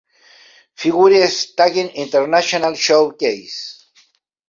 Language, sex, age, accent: Spanish, male, 50-59, Chileno: Chile, Cuyo